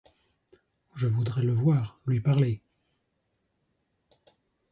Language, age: French, 40-49